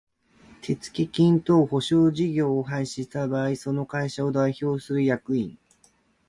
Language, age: Japanese, 30-39